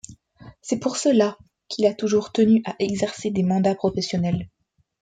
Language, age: French, under 19